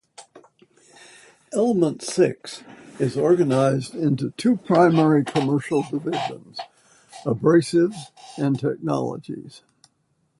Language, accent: English, United States English